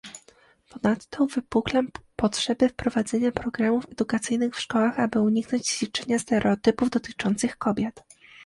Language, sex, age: Polish, female, 19-29